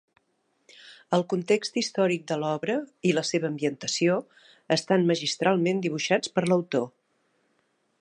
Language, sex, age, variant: Catalan, female, 50-59, Central